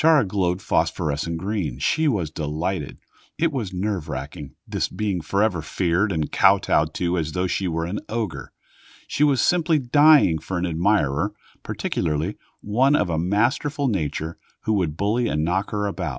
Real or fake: real